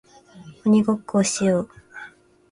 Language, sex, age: Japanese, female, 19-29